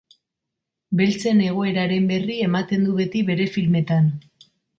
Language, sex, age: Basque, female, 40-49